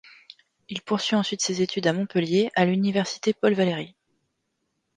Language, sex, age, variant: French, female, 40-49, Français de métropole